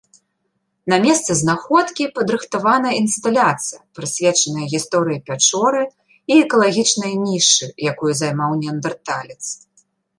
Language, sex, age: Belarusian, female, 30-39